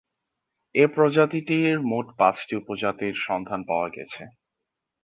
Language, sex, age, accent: Bengali, male, 19-29, Native; Bangladeshi